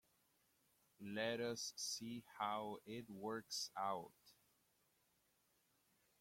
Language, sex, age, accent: English, male, 30-39, United States English